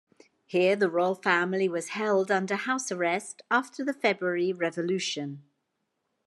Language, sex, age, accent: English, female, 60-69, England English